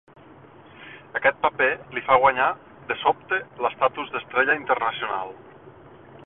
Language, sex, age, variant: Catalan, male, 30-39, Septentrional